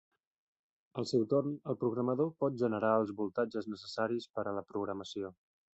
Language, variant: Catalan, Central